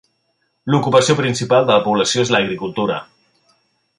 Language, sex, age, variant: Catalan, male, 40-49, Central